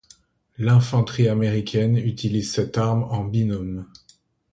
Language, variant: French, Français d'Europe